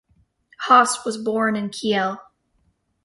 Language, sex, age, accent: English, female, 19-29, United States English